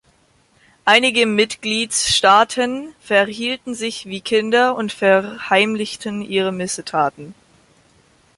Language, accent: German, Deutschland Deutsch